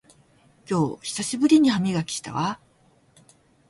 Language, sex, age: Japanese, female, 60-69